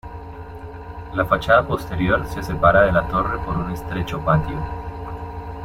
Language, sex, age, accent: Spanish, male, 30-39, Andino-Pacífico: Colombia, Perú, Ecuador, oeste de Bolivia y Venezuela andina